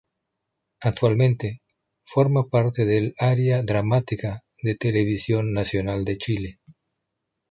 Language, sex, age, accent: Spanish, male, 50-59, Rioplatense: Argentina, Uruguay, este de Bolivia, Paraguay